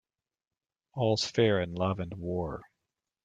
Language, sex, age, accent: English, male, 40-49, United States English